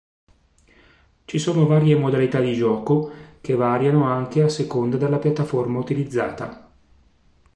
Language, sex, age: Italian, male, 50-59